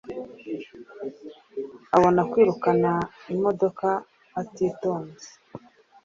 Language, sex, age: Kinyarwanda, female, 30-39